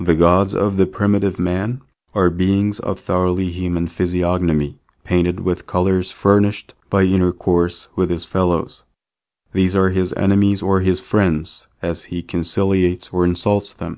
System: none